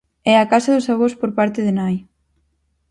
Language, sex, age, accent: Galician, female, 19-29, Central (gheada)